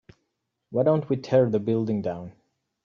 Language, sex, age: English, male, 30-39